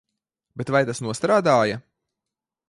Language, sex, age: Latvian, male, 19-29